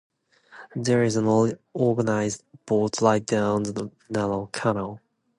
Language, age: English, 19-29